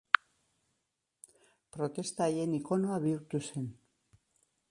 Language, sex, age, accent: Basque, female, 60-69, Mendebalekoa (Araba, Bizkaia, Gipuzkoako mendebaleko herri batzuk)